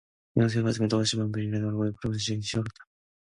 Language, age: Korean, 19-29